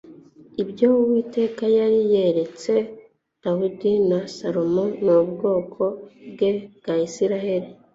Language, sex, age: Kinyarwanda, female, 19-29